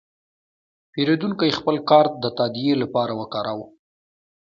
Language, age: Pashto, 19-29